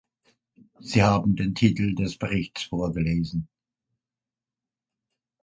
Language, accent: German, Deutschland Deutsch